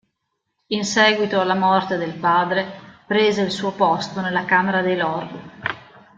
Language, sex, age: Italian, female, 50-59